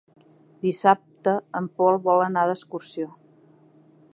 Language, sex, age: Catalan, female, 40-49